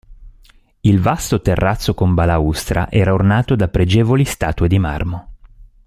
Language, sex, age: Italian, male, 40-49